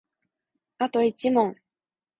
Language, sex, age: Japanese, female, 19-29